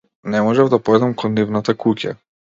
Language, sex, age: Macedonian, male, 19-29